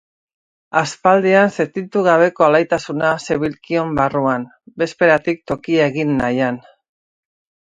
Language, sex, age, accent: Basque, female, 40-49, Mendebalekoa (Araba, Bizkaia, Gipuzkoako mendebaleko herri batzuk)